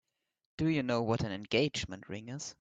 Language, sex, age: English, male, under 19